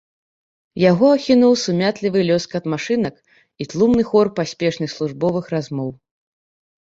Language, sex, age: Belarusian, female, 30-39